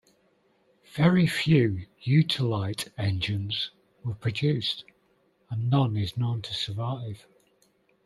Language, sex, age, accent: English, male, 50-59, England English